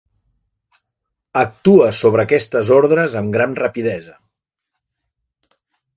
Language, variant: Catalan, Central